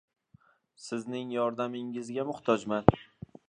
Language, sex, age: Uzbek, male, 19-29